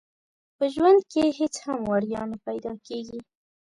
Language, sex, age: Pashto, female, 19-29